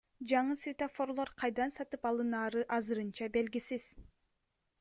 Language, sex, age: Kyrgyz, female, 19-29